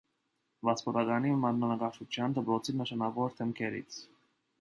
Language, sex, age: Armenian, male, 19-29